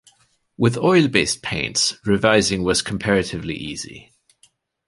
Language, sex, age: English, male, 30-39